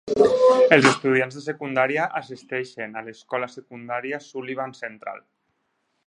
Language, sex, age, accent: Catalan, male, 30-39, Tortosí